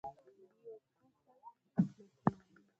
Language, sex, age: Swahili, female, 19-29